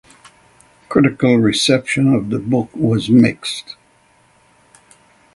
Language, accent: English, United States English